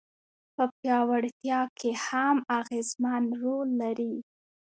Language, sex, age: Pashto, female, 19-29